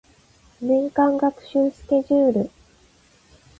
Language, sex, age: Japanese, female, 30-39